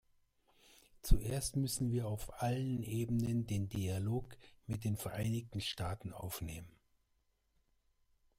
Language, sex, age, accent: German, male, 60-69, Deutschland Deutsch